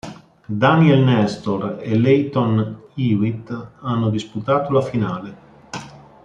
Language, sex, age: Italian, male, 40-49